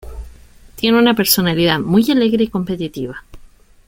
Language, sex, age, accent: Spanish, female, 19-29, Chileno: Chile, Cuyo